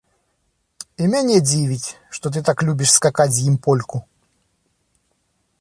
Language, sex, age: Belarusian, male, 40-49